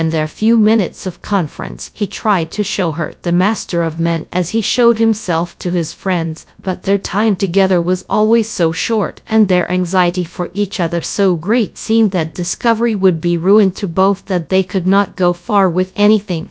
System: TTS, GradTTS